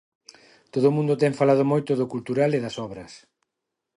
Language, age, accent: Galician, 40-49, Neofalante